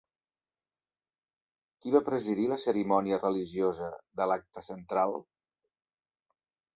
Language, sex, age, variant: Catalan, male, 40-49, Central